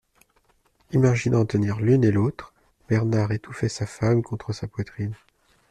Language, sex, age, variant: French, male, 30-39, Français de métropole